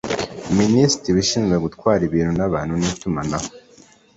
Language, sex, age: Kinyarwanda, male, 19-29